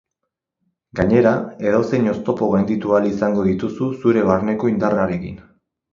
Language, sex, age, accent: Basque, male, 19-29, Erdialdekoa edo Nafarra (Gipuzkoa, Nafarroa)